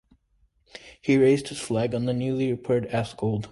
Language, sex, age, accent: English, male, 19-29, United States English